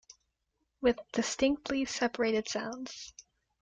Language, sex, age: English, female, under 19